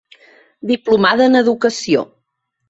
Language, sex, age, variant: Catalan, female, 30-39, Central